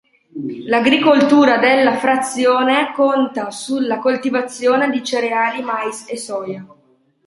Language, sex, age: Italian, female, under 19